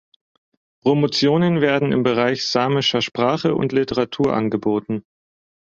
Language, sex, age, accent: German, male, 19-29, Deutschland Deutsch